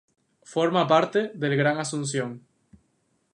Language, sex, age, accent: Spanish, male, 19-29, España: Islas Canarias